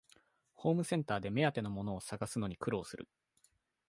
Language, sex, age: Japanese, male, 19-29